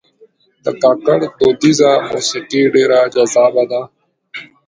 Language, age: Pashto, 19-29